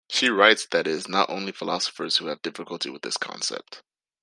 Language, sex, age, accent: English, male, 19-29, United States English